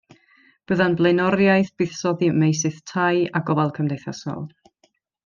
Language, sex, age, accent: Welsh, female, 30-39, Y Deyrnas Unedig Cymraeg